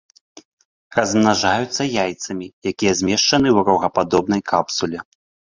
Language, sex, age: Belarusian, male, 30-39